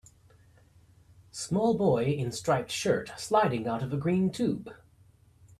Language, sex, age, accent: English, male, 30-39, United States English